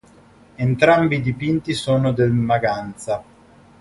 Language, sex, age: Italian, male, 30-39